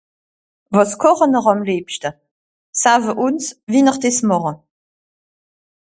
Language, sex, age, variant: Swiss German, female, 30-39, Nordniederàlemmànisch (Rishoffe, Zàwere, Bùsswìller, Hawenau, Brüemt, Stroossbùri, Molse, Dàmbàch, Schlettstàtt, Pfàlzbùri usw.)